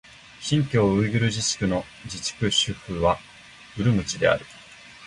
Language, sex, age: Japanese, male, 19-29